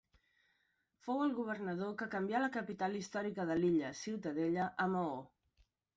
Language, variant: Catalan, Central